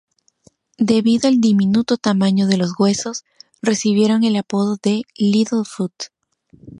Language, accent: Spanish, Andino-Pacífico: Colombia, Perú, Ecuador, oeste de Bolivia y Venezuela andina